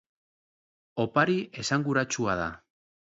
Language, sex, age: Basque, male, 40-49